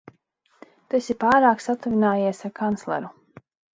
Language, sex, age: Latvian, female, 30-39